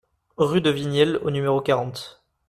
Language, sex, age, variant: French, male, 19-29, Français d'Europe